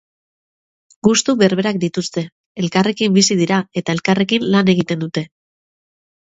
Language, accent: Basque, Mendebalekoa (Araba, Bizkaia, Gipuzkoako mendebaleko herri batzuk)